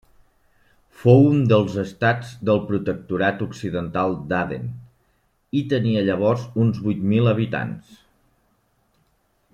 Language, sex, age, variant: Catalan, male, 40-49, Central